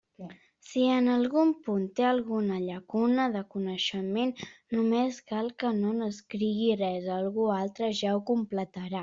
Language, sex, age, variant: Catalan, female, 40-49, Central